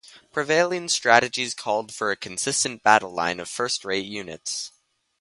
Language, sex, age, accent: English, male, under 19, Canadian English